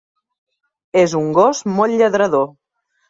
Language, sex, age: Catalan, female, 30-39